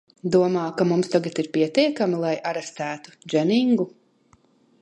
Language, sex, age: Latvian, female, 40-49